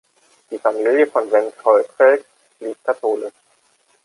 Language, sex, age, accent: German, male, 30-39, Deutschland Deutsch